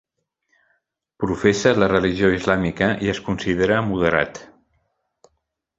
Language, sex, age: Catalan, male, 60-69